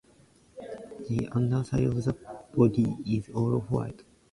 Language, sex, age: English, male, under 19